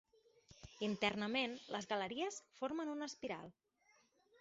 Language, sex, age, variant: Catalan, female, 30-39, Central